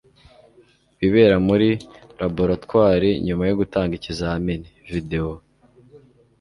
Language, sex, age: Kinyarwanda, male, 19-29